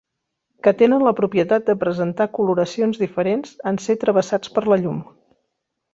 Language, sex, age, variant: Catalan, female, 40-49, Central